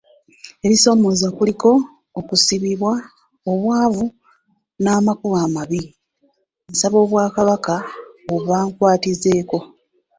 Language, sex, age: Ganda, female, 30-39